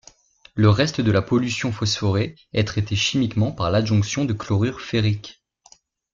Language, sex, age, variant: French, male, 19-29, Français de métropole